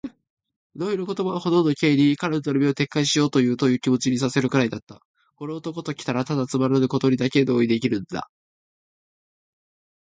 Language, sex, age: Japanese, male, 19-29